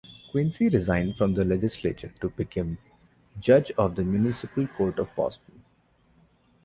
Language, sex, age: English, male, 19-29